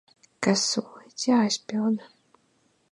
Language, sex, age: Latvian, female, 19-29